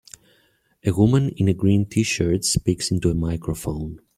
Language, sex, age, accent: English, male, 40-49, United States English